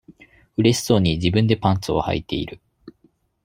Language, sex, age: Japanese, male, 30-39